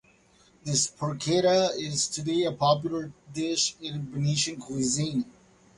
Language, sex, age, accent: English, male, 40-49, United States English